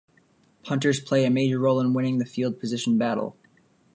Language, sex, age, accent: English, male, 19-29, United States English